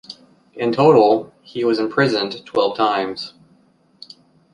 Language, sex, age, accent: English, male, 30-39, United States English